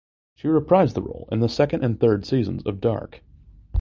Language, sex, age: English, male, 19-29